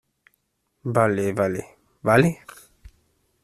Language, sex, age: Spanish, male, 19-29